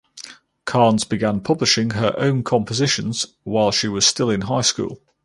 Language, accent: English, England English